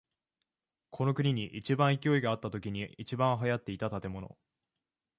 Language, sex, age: Japanese, male, 19-29